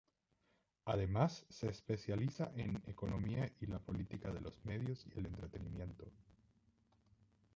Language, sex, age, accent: Spanish, male, 19-29, Caribe: Cuba, Venezuela, Puerto Rico, República Dominicana, Panamá, Colombia caribeña, México caribeño, Costa del golfo de México